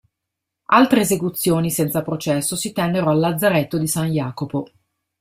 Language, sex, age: Italian, female, 40-49